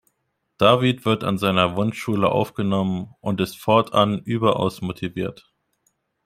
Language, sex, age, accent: German, male, 19-29, Deutschland Deutsch